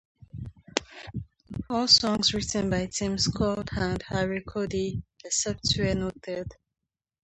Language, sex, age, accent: English, female, 19-29, England English